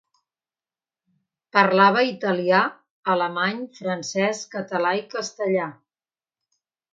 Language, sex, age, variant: Catalan, female, 50-59, Central